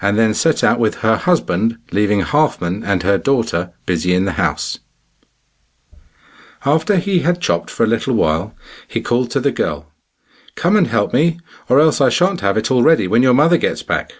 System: none